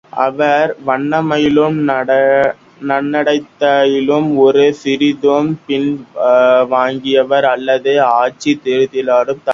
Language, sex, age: Tamil, male, under 19